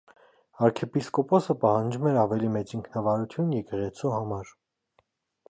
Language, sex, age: Armenian, male, 19-29